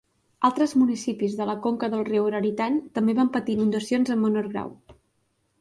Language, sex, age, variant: Catalan, female, 19-29, Central